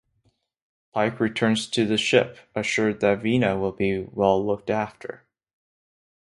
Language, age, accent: English, under 19, Canadian English